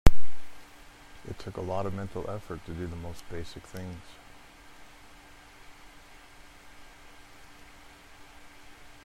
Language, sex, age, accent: English, male, 40-49, United States English